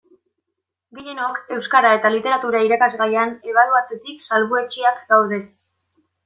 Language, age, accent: Basque, 19-29, Mendebalekoa (Araba, Bizkaia, Gipuzkoako mendebaleko herri batzuk)